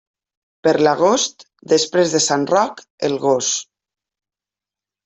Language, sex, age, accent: Catalan, female, 50-59, valencià